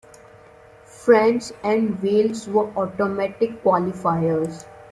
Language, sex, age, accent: English, male, under 19, India and South Asia (India, Pakistan, Sri Lanka)